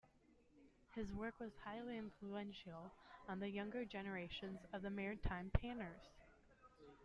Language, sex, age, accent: English, female, 19-29, United States English